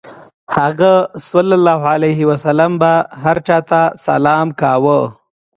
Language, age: Pashto, 19-29